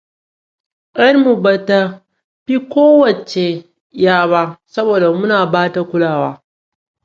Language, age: Hausa, 19-29